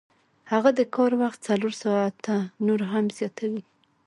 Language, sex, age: Pashto, female, 19-29